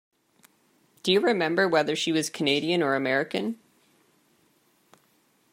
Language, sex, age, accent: English, female, 19-29, Canadian English